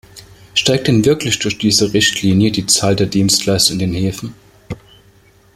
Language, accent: German, Deutschland Deutsch